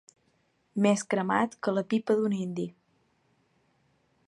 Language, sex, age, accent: Catalan, female, 19-29, balear; valencià; menorquí